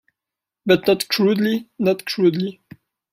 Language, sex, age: English, male, 19-29